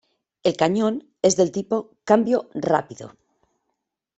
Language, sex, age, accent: Spanish, female, 50-59, España: Norte peninsular (Asturias, Castilla y León, Cantabria, País Vasco, Navarra, Aragón, La Rioja, Guadalajara, Cuenca)